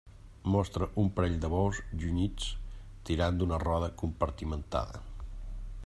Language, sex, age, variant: Catalan, male, 50-59, Central